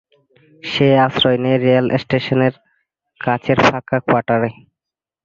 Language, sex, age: Bengali, male, 19-29